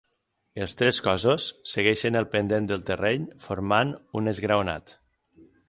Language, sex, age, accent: Catalan, female, 19-29, nord-occidental; septentrional